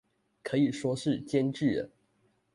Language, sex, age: Chinese, male, 19-29